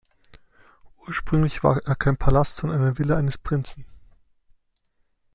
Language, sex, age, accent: German, male, 19-29, Deutschland Deutsch